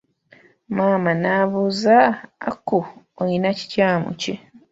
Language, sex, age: Ganda, female, 30-39